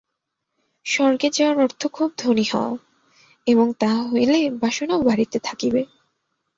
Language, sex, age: Bengali, female, 19-29